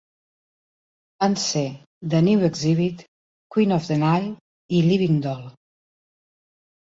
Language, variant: Catalan, Central